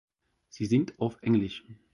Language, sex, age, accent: German, male, 40-49, Deutschland Deutsch